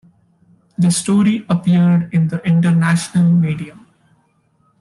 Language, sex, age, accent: English, male, 19-29, India and South Asia (India, Pakistan, Sri Lanka)